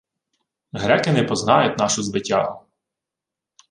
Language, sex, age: Ukrainian, male, 30-39